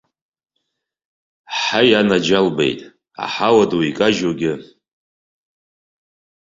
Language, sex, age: Abkhazian, male, 40-49